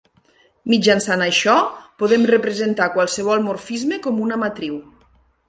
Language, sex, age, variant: Catalan, female, 40-49, Nord-Occidental